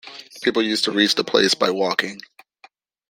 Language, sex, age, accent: English, male, 19-29, United States English